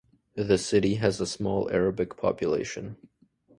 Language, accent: English, Canadian English